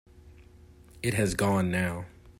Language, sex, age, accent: English, male, 19-29, United States English